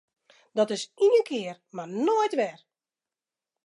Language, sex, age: Western Frisian, female, 40-49